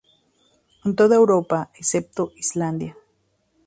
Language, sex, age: Spanish, female, 30-39